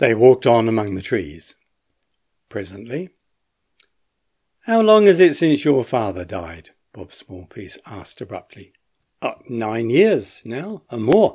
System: none